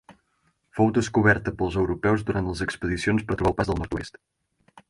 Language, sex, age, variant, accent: Catalan, male, 19-29, Central, central